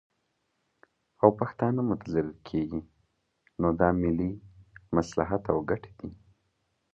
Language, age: Pashto, 19-29